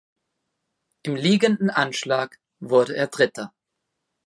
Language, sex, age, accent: German, male, under 19, Österreichisches Deutsch